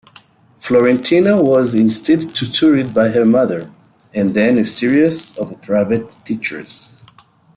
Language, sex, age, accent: English, male, 30-39, United States English